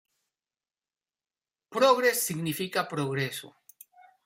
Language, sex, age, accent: Spanish, male, 50-59, México